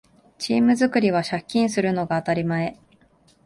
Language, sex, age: Japanese, female, 19-29